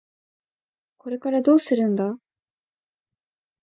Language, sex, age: Japanese, female, 19-29